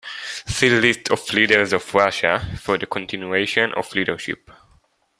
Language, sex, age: English, male, under 19